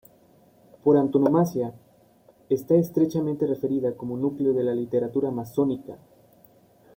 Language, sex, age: Spanish, male, 19-29